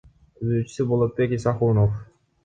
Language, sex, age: Kyrgyz, male, 19-29